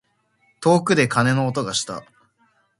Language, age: Japanese, 19-29